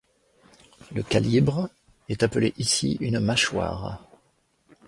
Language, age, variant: French, 60-69, Français de métropole